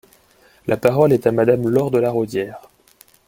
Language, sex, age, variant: French, male, 19-29, Français de métropole